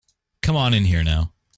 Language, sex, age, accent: English, male, under 19, United States English